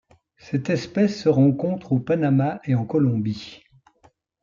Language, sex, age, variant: French, male, 70-79, Français de métropole